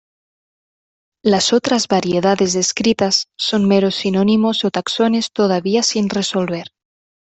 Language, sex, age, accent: Spanish, female, 19-29, España: Norte peninsular (Asturias, Castilla y León, Cantabria, País Vasco, Navarra, Aragón, La Rioja, Guadalajara, Cuenca)